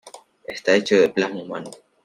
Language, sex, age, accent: Spanish, male, under 19, Andino-Pacífico: Colombia, Perú, Ecuador, oeste de Bolivia y Venezuela andina